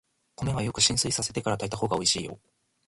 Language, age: Japanese, 19-29